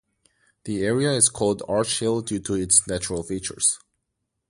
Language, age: English, 19-29